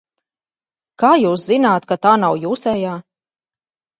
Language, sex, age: Latvian, female, 30-39